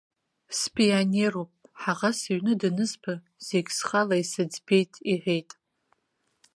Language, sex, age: Abkhazian, female, 19-29